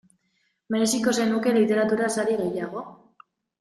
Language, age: Basque, 19-29